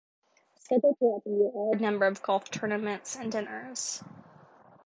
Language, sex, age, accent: English, female, 19-29, United States English